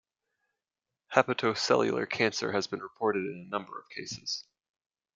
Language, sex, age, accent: English, male, 19-29, United States English